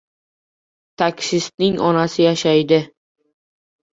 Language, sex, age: Uzbek, male, under 19